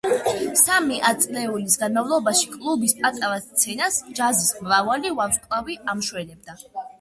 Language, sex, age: Georgian, female, 90+